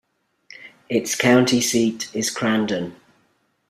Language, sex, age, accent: English, male, 40-49, England English